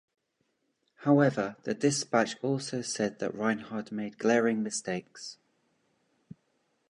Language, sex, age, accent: English, male, 40-49, England English